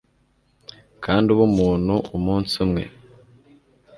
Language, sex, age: Kinyarwanda, male, 19-29